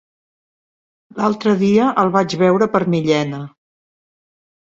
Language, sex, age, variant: Catalan, female, 50-59, Central